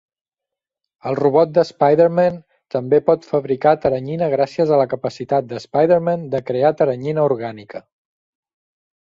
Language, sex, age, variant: Catalan, male, 30-39, Central